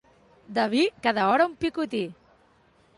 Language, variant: Catalan, Central